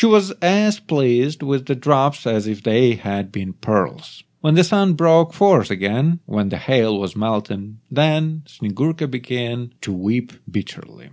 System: none